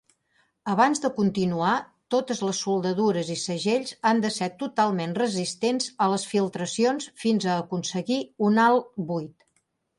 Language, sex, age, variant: Catalan, female, 50-59, Central